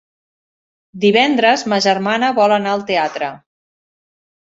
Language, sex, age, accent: Catalan, female, 50-59, Català central